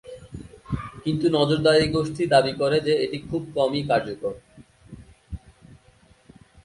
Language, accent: Bengali, Native